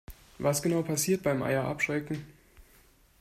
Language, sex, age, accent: German, male, 19-29, Deutschland Deutsch